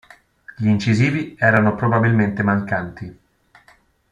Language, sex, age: Italian, male, 19-29